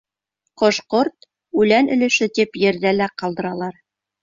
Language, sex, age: Bashkir, female, 40-49